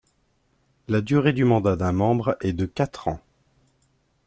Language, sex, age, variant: French, male, 40-49, Français de métropole